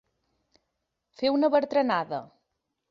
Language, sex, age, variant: Catalan, female, 30-39, Central